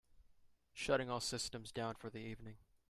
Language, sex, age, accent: English, male, 19-29, United States English